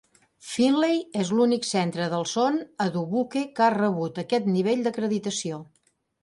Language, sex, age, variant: Catalan, female, 50-59, Central